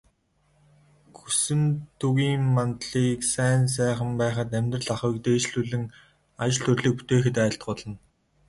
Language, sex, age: Mongolian, male, 19-29